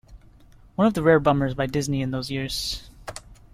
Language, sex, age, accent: English, male, 19-29, Canadian English